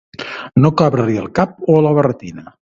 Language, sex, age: Catalan, male, 60-69